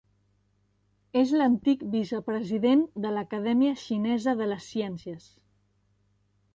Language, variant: Catalan, Central